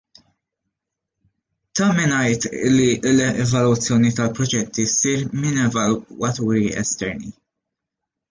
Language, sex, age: Maltese, male, 19-29